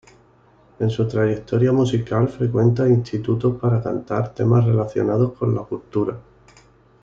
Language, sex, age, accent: Spanish, male, 30-39, España: Sur peninsular (Andalucia, Extremadura, Murcia)